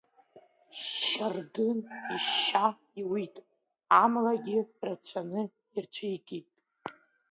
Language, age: Abkhazian, under 19